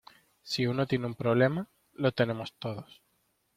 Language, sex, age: Spanish, male, 19-29